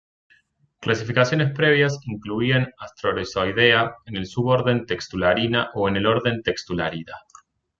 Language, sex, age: Spanish, male, 30-39